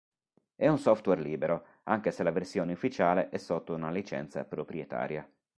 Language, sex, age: Italian, male, 40-49